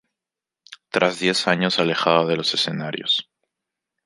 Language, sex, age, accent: Spanish, male, 19-29, Andino-Pacífico: Colombia, Perú, Ecuador, oeste de Bolivia y Venezuela andina